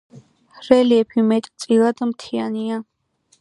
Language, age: Georgian, under 19